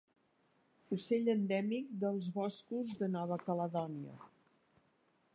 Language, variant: Catalan, Central